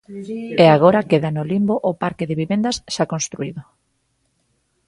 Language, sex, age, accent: Galician, female, 40-49, Atlántico (seseo e gheada)